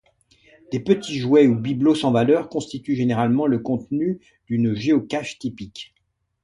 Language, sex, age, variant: French, male, 50-59, Français de métropole